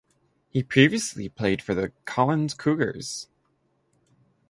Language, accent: English, United States English